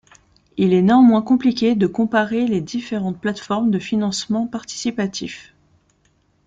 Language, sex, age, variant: French, female, 30-39, Français de métropole